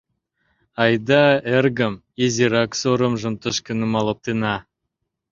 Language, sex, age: Mari, male, 30-39